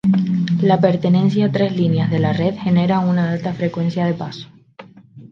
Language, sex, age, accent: Spanish, female, 19-29, España: Islas Canarias